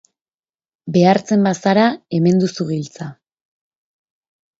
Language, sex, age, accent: Basque, female, 19-29, Erdialdekoa edo Nafarra (Gipuzkoa, Nafarroa)